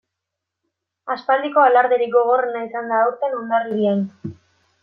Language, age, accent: Basque, 19-29, Mendebalekoa (Araba, Bizkaia, Gipuzkoako mendebaleko herri batzuk)